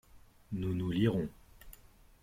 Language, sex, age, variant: French, male, 30-39, Français de métropole